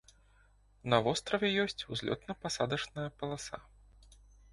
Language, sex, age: Belarusian, male, 19-29